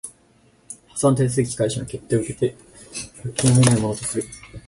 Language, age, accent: Japanese, 19-29, 標準語